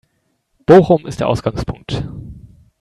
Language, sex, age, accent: German, male, 19-29, Deutschland Deutsch